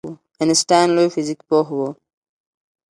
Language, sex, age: Pashto, female, 19-29